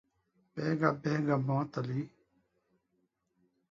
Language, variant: Portuguese, Portuguese (Brasil)